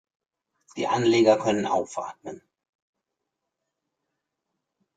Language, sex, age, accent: German, male, 50-59, Deutschland Deutsch